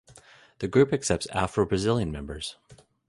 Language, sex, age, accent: English, male, 30-39, Canadian English